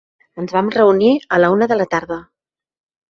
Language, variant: Catalan, Central